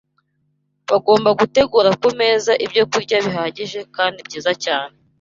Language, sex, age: Kinyarwanda, female, 19-29